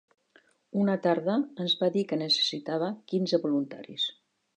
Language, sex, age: Catalan, female, 60-69